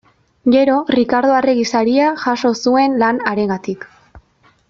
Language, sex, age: Basque, female, 19-29